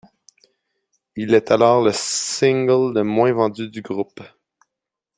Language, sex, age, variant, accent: French, male, 30-39, Français d'Amérique du Nord, Français du Canada